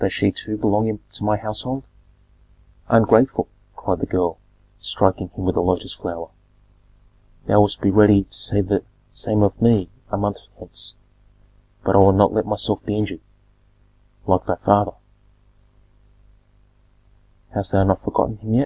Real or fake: real